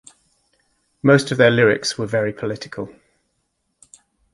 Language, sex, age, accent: English, male, 40-49, England English